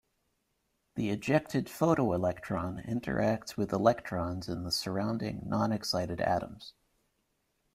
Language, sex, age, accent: English, male, 19-29, United States English